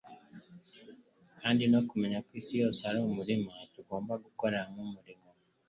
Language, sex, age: Kinyarwanda, male, 19-29